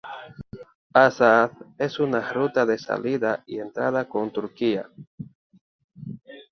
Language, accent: Spanish, Caribe: Cuba, Venezuela, Puerto Rico, República Dominicana, Panamá, Colombia caribeña, México caribeño, Costa del golfo de México